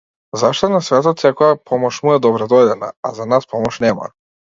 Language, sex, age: Macedonian, male, 19-29